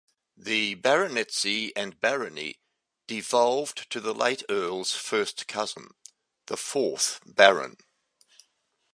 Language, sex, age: English, male, 70-79